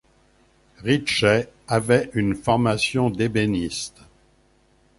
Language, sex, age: French, male, 70-79